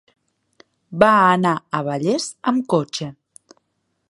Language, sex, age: Catalan, female, 19-29